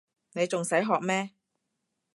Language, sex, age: Cantonese, female, 30-39